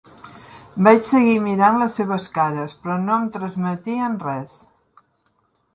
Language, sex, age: Catalan, female, 60-69